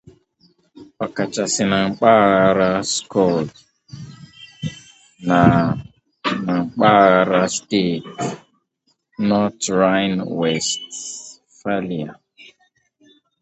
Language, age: Igbo, 19-29